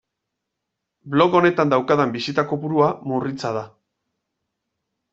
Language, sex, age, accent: Basque, male, 40-49, Mendebalekoa (Araba, Bizkaia, Gipuzkoako mendebaleko herri batzuk)